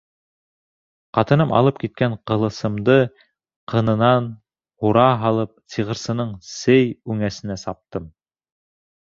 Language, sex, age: Bashkir, male, 19-29